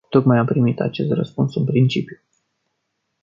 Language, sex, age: Romanian, male, 19-29